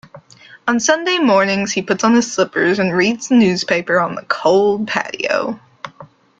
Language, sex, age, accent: English, female, 19-29, United States English